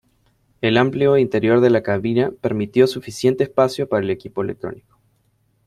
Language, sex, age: Spanish, male, 30-39